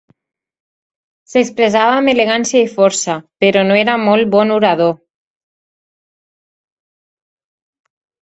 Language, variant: Catalan, Nord-Occidental